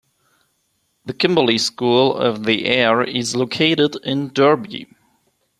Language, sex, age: English, male, 19-29